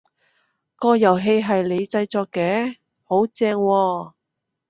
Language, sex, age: Cantonese, female, 30-39